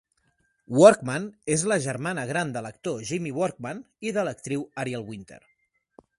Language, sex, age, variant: Catalan, male, 30-39, Central